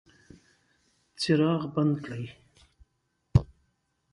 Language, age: Pashto, 40-49